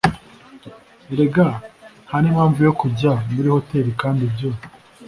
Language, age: Kinyarwanda, 19-29